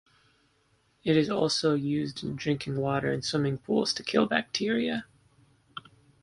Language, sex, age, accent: English, male, 19-29, United States English